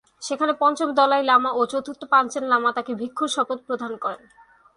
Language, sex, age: Bengali, female, 19-29